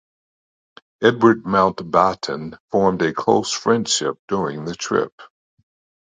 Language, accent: English, United States English